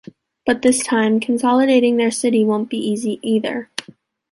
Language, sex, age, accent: English, female, 19-29, United States English